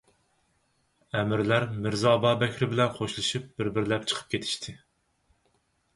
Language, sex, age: Uyghur, male, 30-39